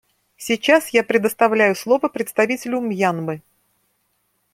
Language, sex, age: Russian, female, 50-59